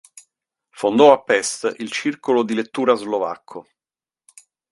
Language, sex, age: Italian, male, 50-59